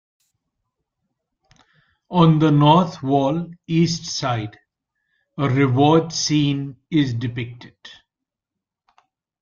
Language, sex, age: English, male, 50-59